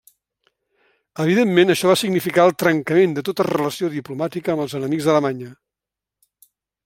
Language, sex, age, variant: Catalan, male, 70-79, Central